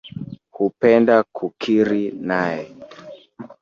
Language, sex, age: Swahili, male, 19-29